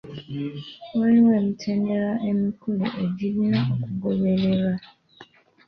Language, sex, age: Ganda, female, 19-29